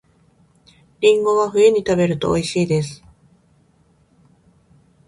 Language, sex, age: Japanese, female, 40-49